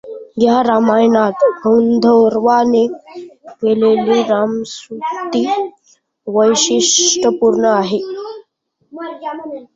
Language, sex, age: Marathi, male, under 19